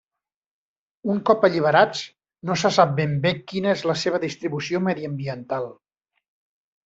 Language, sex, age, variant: Catalan, male, 40-49, Central